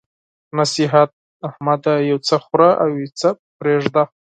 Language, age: Pashto, 19-29